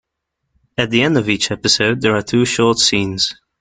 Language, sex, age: English, male, 19-29